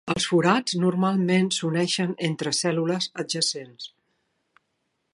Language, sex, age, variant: Catalan, female, 60-69, Central